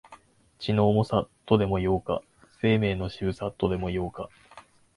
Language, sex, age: Japanese, male, 19-29